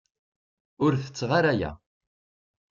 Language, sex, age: Kabyle, male, 30-39